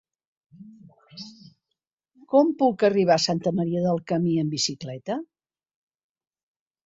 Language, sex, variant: Catalan, female, Central